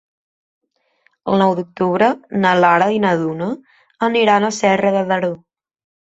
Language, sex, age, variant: Catalan, female, 19-29, Central